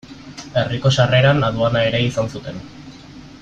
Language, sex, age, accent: Basque, male, 19-29, Mendebalekoa (Araba, Bizkaia, Gipuzkoako mendebaleko herri batzuk)